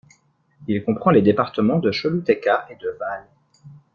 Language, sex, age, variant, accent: French, male, 19-29, Français d'Europe, Français de Suisse